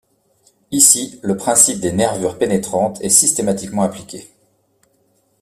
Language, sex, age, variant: French, male, 40-49, Français de métropole